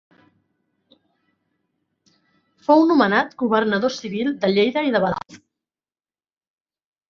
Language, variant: Catalan, Central